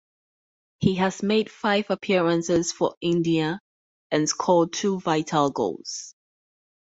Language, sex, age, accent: English, female, 30-39, United States English